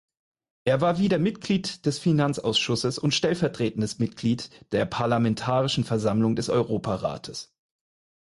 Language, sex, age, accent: German, male, 30-39, Deutschland Deutsch